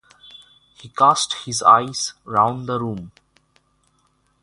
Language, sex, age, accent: English, male, 19-29, India and South Asia (India, Pakistan, Sri Lanka)